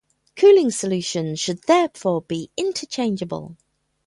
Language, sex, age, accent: English, female, 50-59, England English